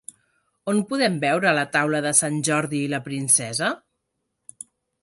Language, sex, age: Catalan, female, 40-49